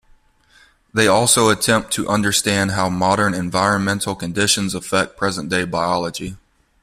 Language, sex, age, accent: English, male, 19-29, United States English